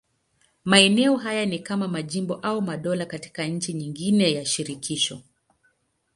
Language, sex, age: Swahili, female, 30-39